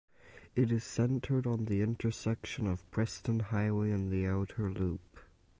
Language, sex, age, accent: English, male, under 19, Canadian English